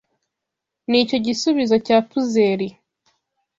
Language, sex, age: Kinyarwanda, female, 19-29